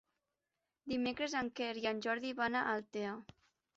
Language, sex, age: Catalan, female, under 19